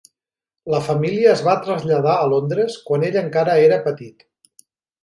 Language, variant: Catalan, Central